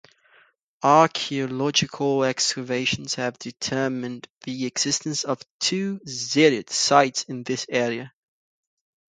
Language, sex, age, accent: English, male, 19-29, United States English; England English